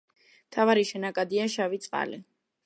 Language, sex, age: Georgian, female, under 19